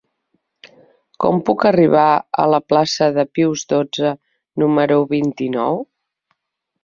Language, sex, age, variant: Catalan, female, 40-49, Central